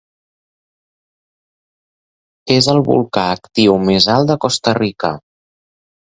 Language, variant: Catalan, Central